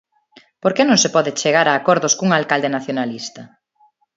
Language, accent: Galician, Neofalante